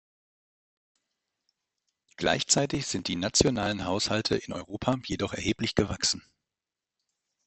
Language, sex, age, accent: German, male, 30-39, Deutschland Deutsch